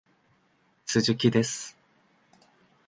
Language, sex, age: Japanese, male, 19-29